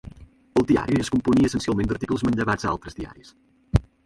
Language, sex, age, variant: Catalan, male, 19-29, Central